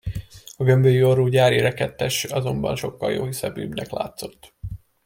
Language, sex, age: Hungarian, male, 19-29